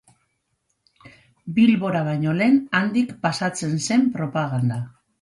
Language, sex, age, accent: Basque, female, 40-49, Mendebalekoa (Araba, Bizkaia, Gipuzkoako mendebaleko herri batzuk)